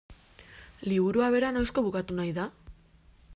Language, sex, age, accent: Basque, female, 19-29, Mendebalekoa (Araba, Bizkaia, Gipuzkoako mendebaleko herri batzuk)